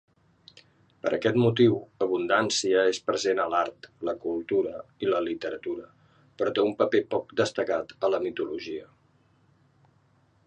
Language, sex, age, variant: Catalan, male, 50-59, Central